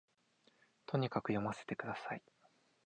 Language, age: Japanese, 19-29